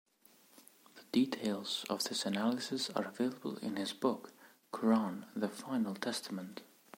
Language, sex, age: English, male, 19-29